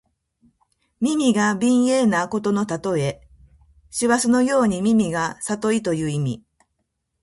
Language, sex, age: Japanese, female, 50-59